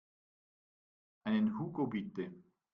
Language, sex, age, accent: German, male, 50-59, Schweizerdeutsch